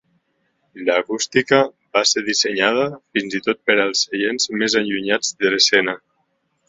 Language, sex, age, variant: Catalan, male, 19-29, Nord-Occidental